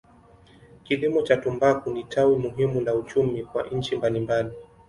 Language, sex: Swahili, male